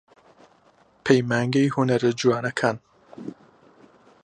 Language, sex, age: Central Kurdish, male, 19-29